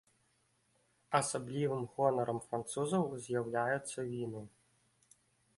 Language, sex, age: Belarusian, male, 19-29